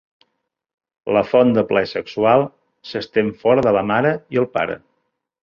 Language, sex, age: Catalan, male, 40-49